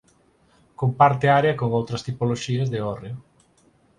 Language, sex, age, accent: Galician, male, 40-49, Normativo (estándar)